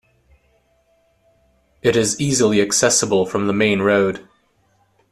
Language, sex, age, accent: English, male, 19-29, England English